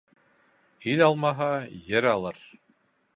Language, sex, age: Bashkir, male, 40-49